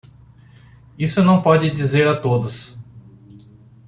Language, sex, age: Portuguese, male, 40-49